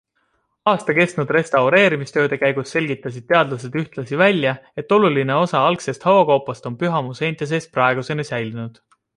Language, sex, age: Estonian, male, 30-39